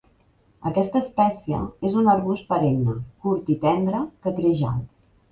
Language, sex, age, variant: Catalan, female, 50-59, Central